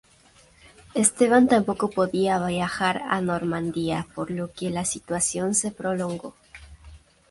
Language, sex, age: Spanish, female, under 19